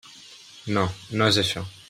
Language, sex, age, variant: Catalan, male, 30-39, Central